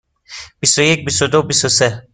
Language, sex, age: Persian, male, 19-29